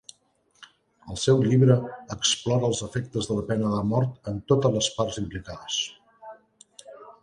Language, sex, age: Catalan, male, 50-59